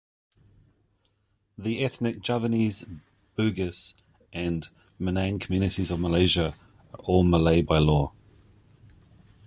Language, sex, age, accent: English, male, 40-49, New Zealand English